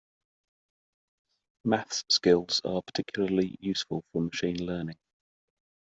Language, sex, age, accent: English, male, 50-59, England English